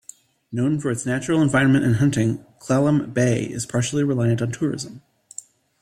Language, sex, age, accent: English, male, 30-39, United States English